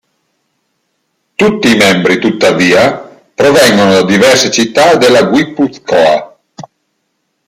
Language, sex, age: Italian, male, 40-49